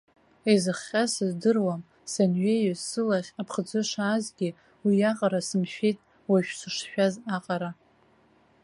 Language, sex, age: Abkhazian, female, 19-29